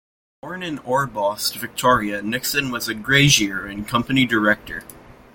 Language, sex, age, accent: English, male, under 19, Canadian English